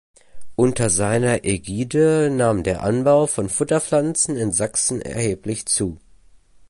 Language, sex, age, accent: German, male, under 19, Deutschland Deutsch